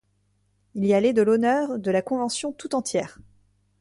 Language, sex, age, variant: French, female, 19-29, Français de métropole